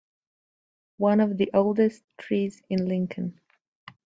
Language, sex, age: English, female, 30-39